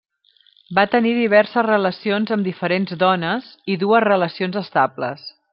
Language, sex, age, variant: Catalan, female, 40-49, Central